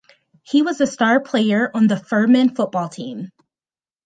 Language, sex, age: English, female, 30-39